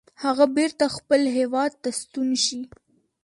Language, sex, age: Pashto, female, under 19